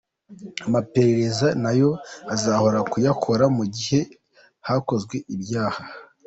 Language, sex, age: Kinyarwanda, male, 19-29